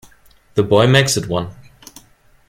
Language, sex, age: English, male, 19-29